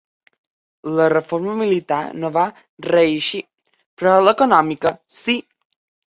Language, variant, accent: Catalan, Balear, balear